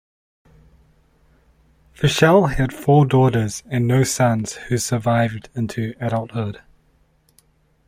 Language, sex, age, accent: English, male, 30-39, New Zealand English